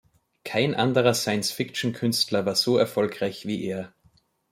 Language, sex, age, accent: German, male, 30-39, Österreichisches Deutsch